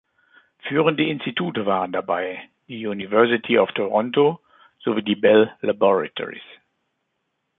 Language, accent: German, Deutschland Deutsch